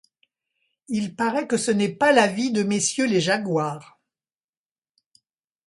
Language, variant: French, Français de métropole